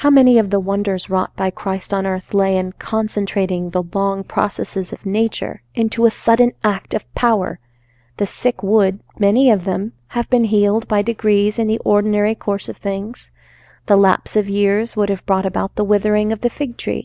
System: none